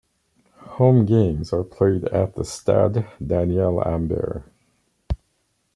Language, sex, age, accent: English, male, 60-69, Canadian English